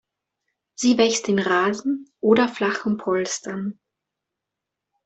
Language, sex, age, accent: German, female, 19-29, Österreichisches Deutsch